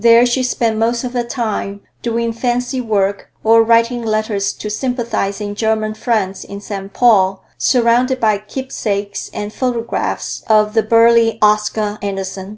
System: none